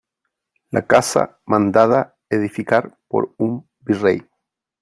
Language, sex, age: Spanish, male, 50-59